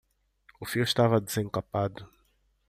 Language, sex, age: Portuguese, male, 30-39